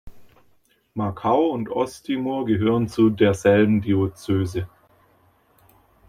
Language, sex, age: German, male, 30-39